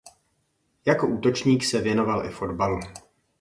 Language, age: Czech, 40-49